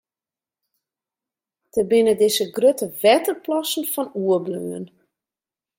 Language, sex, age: Western Frisian, female, 40-49